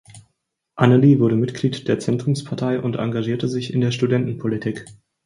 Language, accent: German, Deutschland Deutsch